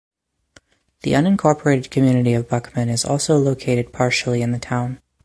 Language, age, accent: English, 19-29, Canadian English